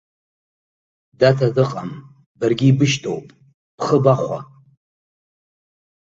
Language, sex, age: Abkhazian, male, 50-59